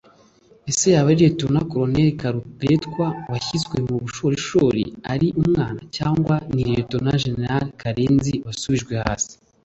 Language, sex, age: Kinyarwanda, male, 19-29